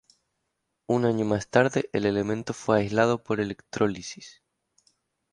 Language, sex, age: Spanish, male, 19-29